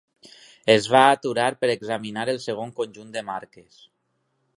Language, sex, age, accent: Catalan, male, 30-39, valencià